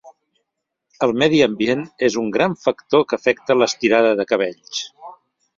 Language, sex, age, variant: Catalan, male, 60-69, Central